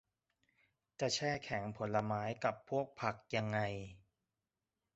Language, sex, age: Thai, male, 30-39